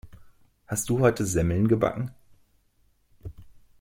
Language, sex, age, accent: German, male, 30-39, Deutschland Deutsch